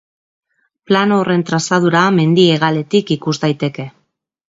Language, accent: Basque, Mendebalekoa (Araba, Bizkaia, Gipuzkoako mendebaleko herri batzuk)